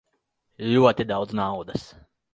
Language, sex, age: Latvian, male, 30-39